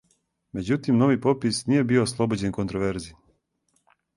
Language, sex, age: Serbian, male, 30-39